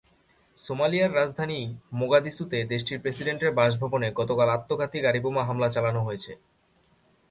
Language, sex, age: Bengali, male, 19-29